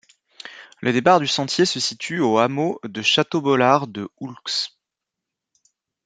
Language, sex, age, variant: French, male, 30-39, Français de métropole